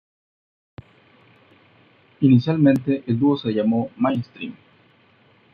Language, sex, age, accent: Spanish, male, 30-39, México